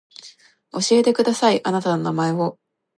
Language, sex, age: Japanese, female, 19-29